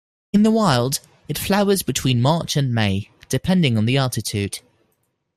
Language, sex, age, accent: English, male, 19-29, United States English